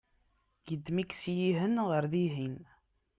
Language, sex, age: Kabyle, female, 19-29